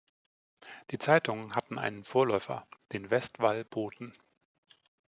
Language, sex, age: German, male, 40-49